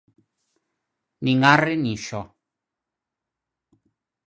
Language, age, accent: Galician, 60-69, Normativo (estándar)